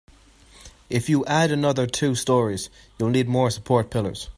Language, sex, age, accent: English, male, 19-29, Irish English